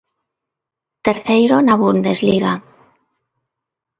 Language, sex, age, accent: Galician, female, 40-49, Neofalante